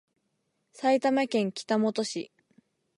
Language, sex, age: Japanese, female, 19-29